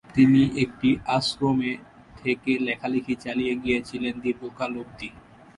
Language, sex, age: Bengali, male, 19-29